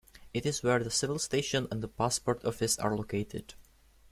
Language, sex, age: English, male, under 19